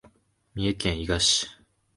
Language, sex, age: Japanese, male, 19-29